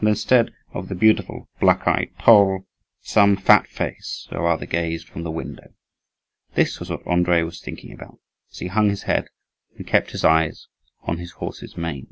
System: none